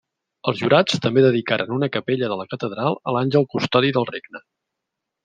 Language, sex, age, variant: Catalan, male, 40-49, Central